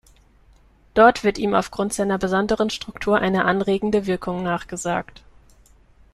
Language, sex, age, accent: German, female, 19-29, Deutschland Deutsch